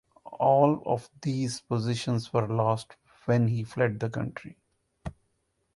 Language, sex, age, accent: English, male, 50-59, India and South Asia (India, Pakistan, Sri Lanka)